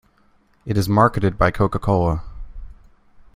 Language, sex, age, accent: English, male, 19-29, United States English